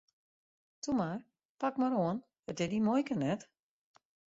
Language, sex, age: Western Frisian, female, 60-69